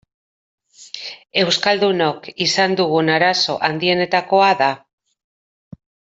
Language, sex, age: Basque, female, 40-49